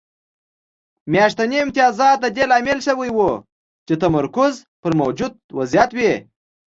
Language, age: Pashto, 19-29